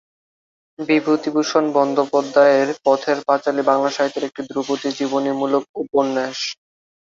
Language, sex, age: Bengali, male, 19-29